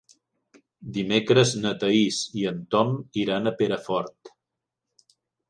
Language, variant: Catalan, Central